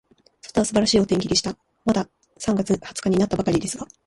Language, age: Japanese, 19-29